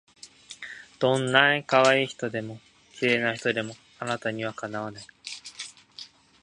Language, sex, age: Japanese, male, 19-29